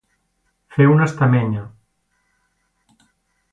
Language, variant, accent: Catalan, Central, central